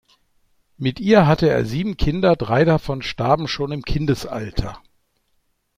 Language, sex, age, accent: German, male, 60-69, Deutschland Deutsch